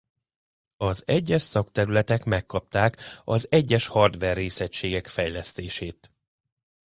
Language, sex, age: Hungarian, male, 40-49